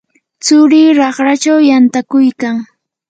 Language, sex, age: Yanahuanca Pasco Quechua, female, 19-29